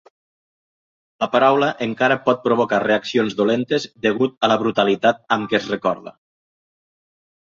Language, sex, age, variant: Catalan, male, 50-59, Nord-Occidental